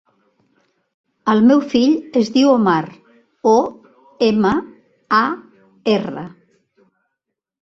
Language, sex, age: Catalan, female, 60-69